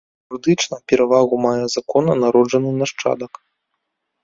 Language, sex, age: Belarusian, male, 19-29